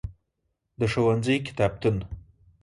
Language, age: Pashto, 19-29